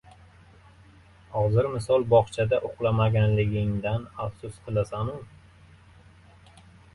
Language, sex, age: Uzbek, male, 30-39